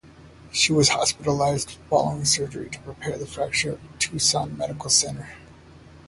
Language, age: English, 40-49